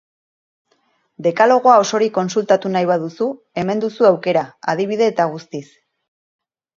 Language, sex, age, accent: Basque, female, 40-49, Erdialdekoa edo Nafarra (Gipuzkoa, Nafarroa)